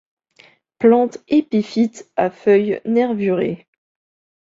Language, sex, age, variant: French, female, 19-29, Français de métropole